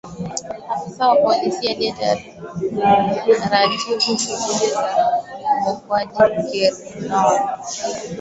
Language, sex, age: Swahili, female, 19-29